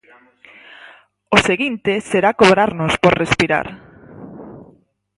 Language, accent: Galician, Normativo (estándar)